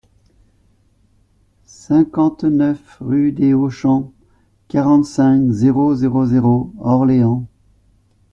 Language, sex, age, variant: French, male, 40-49, Français de métropole